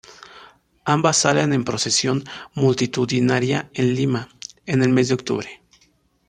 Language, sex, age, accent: Spanish, male, 19-29, México